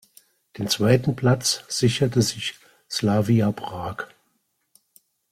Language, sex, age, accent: German, male, 60-69, Deutschland Deutsch